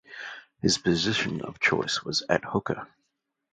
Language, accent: English, New Zealand English